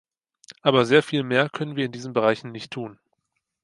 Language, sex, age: German, male, under 19